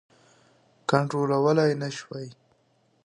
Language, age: Pashto, 19-29